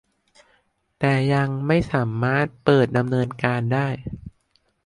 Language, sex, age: Thai, male, under 19